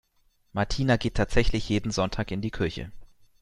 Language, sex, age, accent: German, male, 19-29, Deutschland Deutsch